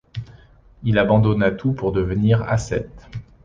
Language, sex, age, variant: French, male, 40-49, Français de métropole